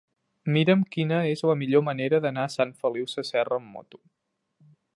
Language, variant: Catalan, Central